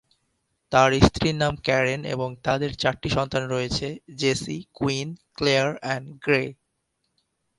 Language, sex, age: Bengali, male, 19-29